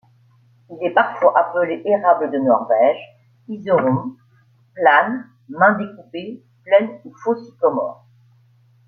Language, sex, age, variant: French, female, 50-59, Français de métropole